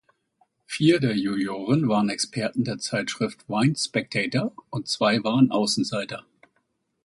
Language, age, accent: German, 50-59, Deutschland Deutsch